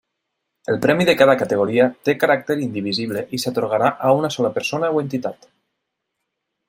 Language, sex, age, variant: Catalan, male, 30-39, Nord-Occidental